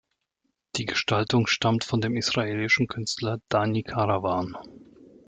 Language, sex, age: German, male, 30-39